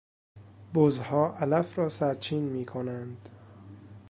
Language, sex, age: Persian, male, 19-29